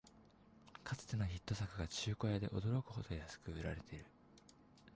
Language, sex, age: Japanese, male, 19-29